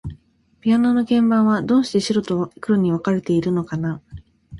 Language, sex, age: Japanese, female, 19-29